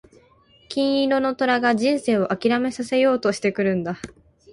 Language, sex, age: Japanese, female, 19-29